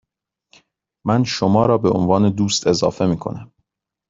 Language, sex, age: Persian, male, 30-39